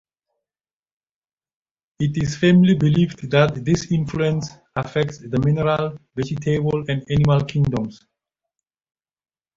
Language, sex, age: English, male, 50-59